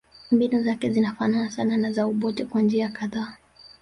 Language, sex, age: Swahili, female, 19-29